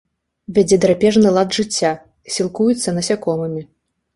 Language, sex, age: Belarusian, female, 30-39